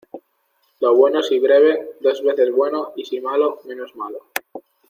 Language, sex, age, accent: Spanish, male, 19-29, España: Norte peninsular (Asturias, Castilla y León, Cantabria, País Vasco, Navarra, Aragón, La Rioja, Guadalajara, Cuenca)